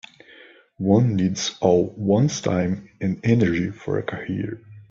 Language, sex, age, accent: English, male, 40-49, United States English